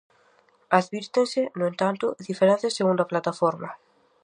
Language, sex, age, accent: Galician, female, under 19, Atlántico (seseo e gheada)